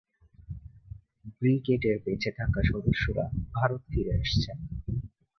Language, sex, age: Bengali, male, 19-29